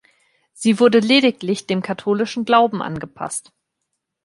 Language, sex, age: German, female, 19-29